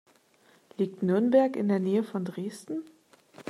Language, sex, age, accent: German, female, 30-39, Deutschland Deutsch